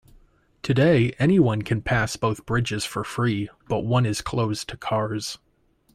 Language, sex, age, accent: English, male, 19-29, United States English